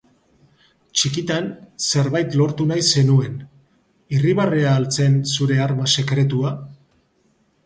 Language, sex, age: Basque, male, 50-59